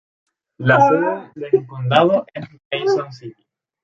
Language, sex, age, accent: Spanish, male, 19-29, España: Islas Canarias